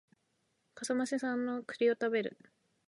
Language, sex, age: Japanese, female, under 19